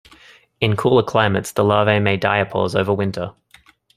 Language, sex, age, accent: English, male, 19-29, Australian English